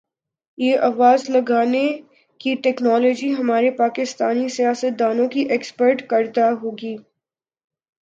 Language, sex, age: Urdu, female, 19-29